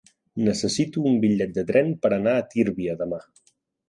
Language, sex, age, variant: Catalan, male, 40-49, Central